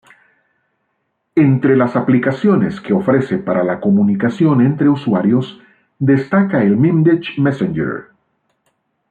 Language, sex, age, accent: Spanish, male, 50-59, América central